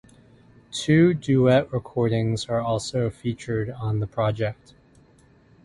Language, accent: English, United States English